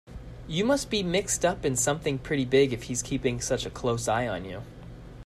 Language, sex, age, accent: English, male, 19-29, United States English